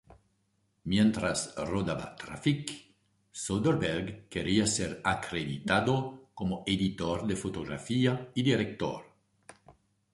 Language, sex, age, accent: Spanish, male, 60-69, Caribe: Cuba, Venezuela, Puerto Rico, República Dominicana, Panamá, Colombia caribeña, México caribeño, Costa del golfo de México